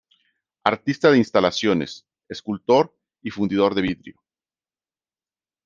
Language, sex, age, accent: Spanish, male, 40-49, México